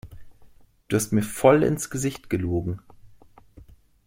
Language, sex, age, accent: German, male, 30-39, Deutschland Deutsch